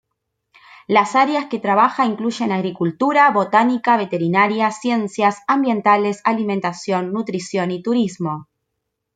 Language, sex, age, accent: Spanish, female, 19-29, Rioplatense: Argentina, Uruguay, este de Bolivia, Paraguay